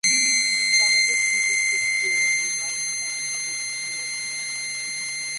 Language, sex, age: English, female, under 19